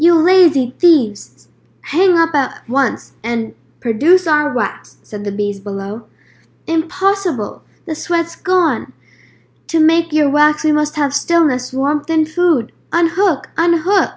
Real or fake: real